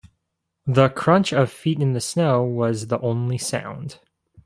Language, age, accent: English, 19-29, United States English